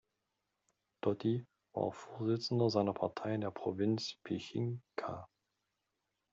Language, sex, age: German, male, 50-59